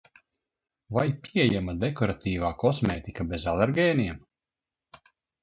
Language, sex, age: Latvian, male, 30-39